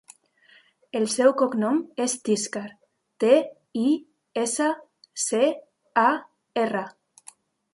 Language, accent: Catalan, valencià